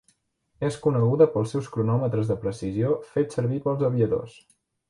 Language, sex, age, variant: Catalan, male, 19-29, Central